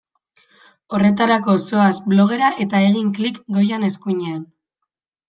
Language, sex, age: Basque, female, 19-29